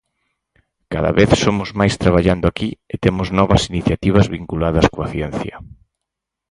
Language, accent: Galician, Normativo (estándar)